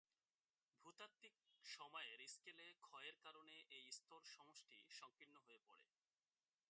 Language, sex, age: Bengali, male, 19-29